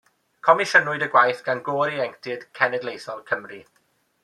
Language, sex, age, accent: Welsh, male, 19-29, Y Deyrnas Unedig Cymraeg